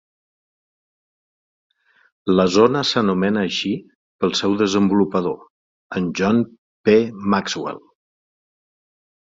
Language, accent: Catalan, central; nord-occidental